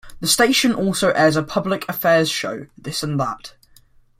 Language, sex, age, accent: English, male, under 19, England English